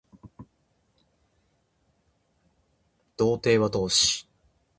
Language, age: Japanese, 19-29